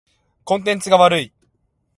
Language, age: Japanese, 19-29